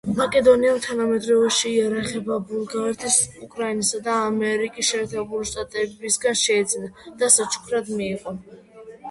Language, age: Georgian, under 19